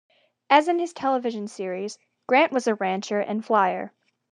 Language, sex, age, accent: English, female, under 19, United States English